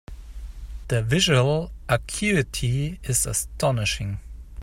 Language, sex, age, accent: English, male, 30-39, United States English